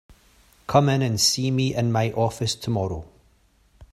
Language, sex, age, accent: English, male, 30-39, Scottish English